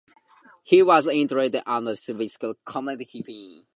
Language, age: English, 19-29